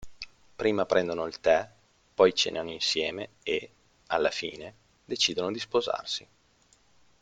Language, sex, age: Italian, male, 30-39